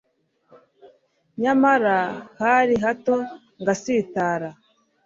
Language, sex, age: Kinyarwanda, female, 30-39